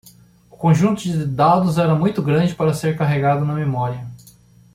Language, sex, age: Portuguese, male, 40-49